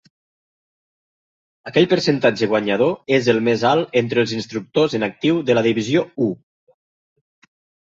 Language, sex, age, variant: Catalan, male, 50-59, Nord-Occidental